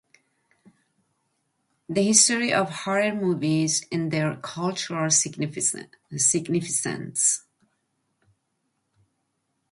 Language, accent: English, United States English